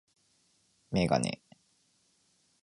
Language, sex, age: Japanese, male, 19-29